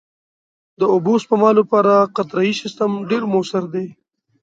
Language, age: Pashto, 19-29